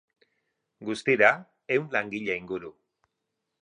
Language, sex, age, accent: Basque, male, 50-59, Erdialdekoa edo Nafarra (Gipuzkoa, Nafarroa)